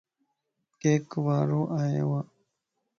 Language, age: Lasi, 19-29